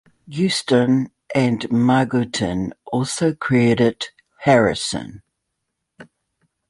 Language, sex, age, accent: English, female, 50-59, New Zealand English